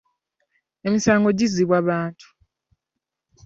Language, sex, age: Ganda, female, 19-29